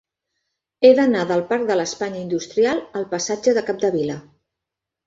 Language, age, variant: Catalan, 50-59, Central